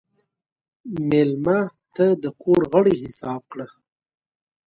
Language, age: Pashto, 19-29